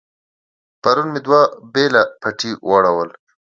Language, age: Pashto, 19-29